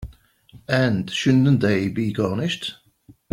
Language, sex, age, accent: English, male, 40-49, Southern African (South Africa, Zimbabwe, Namibia)